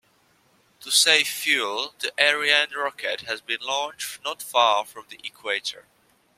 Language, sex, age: English, male, under 19